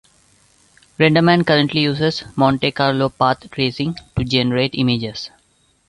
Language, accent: English, India and South Asia (India, Pakistan, Sri Lanka)